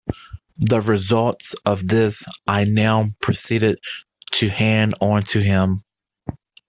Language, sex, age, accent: English, male, 30-39, United States English